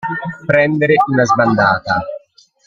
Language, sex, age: Italian, male, 50-59